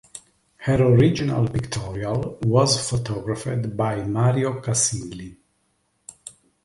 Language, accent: English, England English